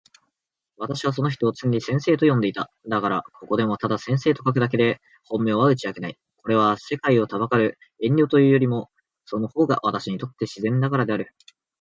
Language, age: Japanese, 19-29